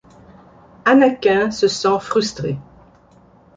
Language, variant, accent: French, Français d'Amérique du Nord, Français du Canada